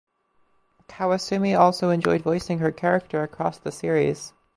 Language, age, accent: English, 19-29, United States English